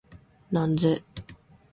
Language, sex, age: Japanese, female, 19-29